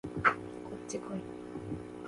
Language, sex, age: Japanese, female, 19-29